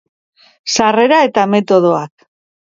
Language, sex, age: Basque, female, 50-59